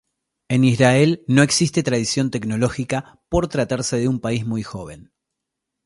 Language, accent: Spanish, Rioplatense: Argentina, Uruguay, este de Bolivia, Paraguay